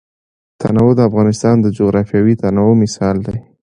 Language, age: Pashto, 19-29